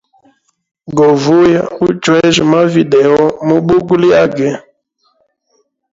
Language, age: Hemba, 30-39